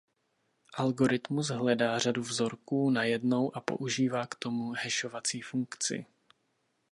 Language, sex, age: Czech, male, 30-39